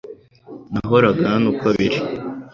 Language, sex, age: Kinyarwanda, male, under 19